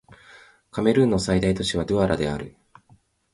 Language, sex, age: Japanese, male, 30-39